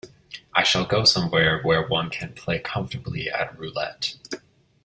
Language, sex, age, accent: English, male, 19-29, United States English